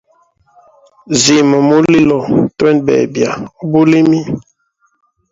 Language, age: Hemba, 30-39